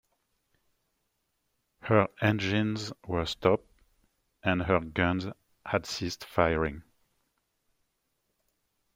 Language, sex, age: English, male, 40-49